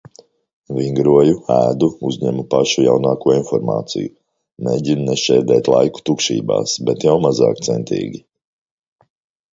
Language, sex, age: Latvian, male, 50-59